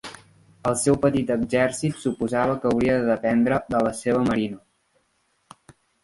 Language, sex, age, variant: Catalan, male, 19-29, Central